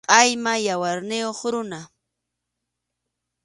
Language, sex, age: Arequipa-La Unión Quechua, female, 30-39